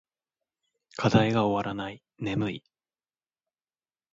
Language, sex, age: Japanese, male, 19-29